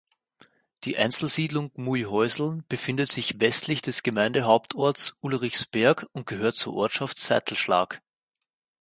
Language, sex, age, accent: German, male, 19-29, Österreichisches Deutsch